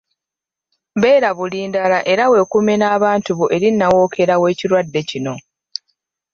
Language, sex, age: Ganda, female, 30-39